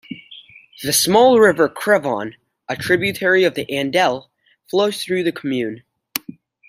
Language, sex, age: English, male, 19-29